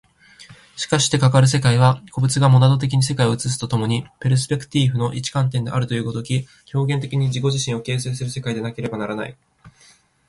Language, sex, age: Japanese, male, 19-29